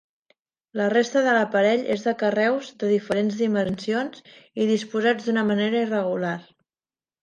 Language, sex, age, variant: Catalan, female, 30-39, Central